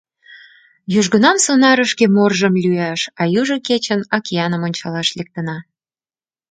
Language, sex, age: Mari, female, 30-39